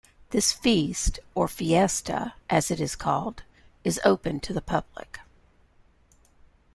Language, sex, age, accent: English, female, 60-69, United States English